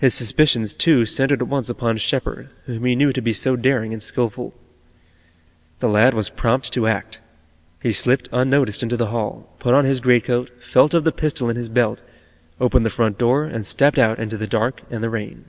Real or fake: real